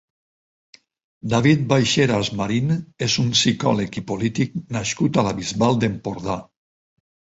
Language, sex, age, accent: Catalan, male, 60-69, valencià